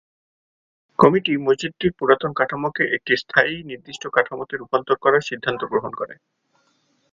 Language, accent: Bengali, Native